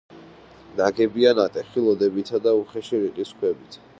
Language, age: Georgian, 19-29